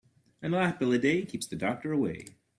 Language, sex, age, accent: English, male, 40-49, United States English